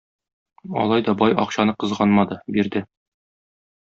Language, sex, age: Tatar, male, 30-39